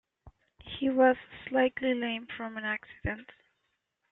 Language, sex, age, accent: English, female, 19-29, United States English